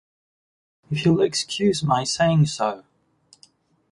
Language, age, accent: English, 19-29, England English